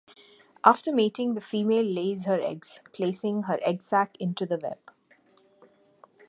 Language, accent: English, India and South Asia (India, Pakistan, Sri Lanka)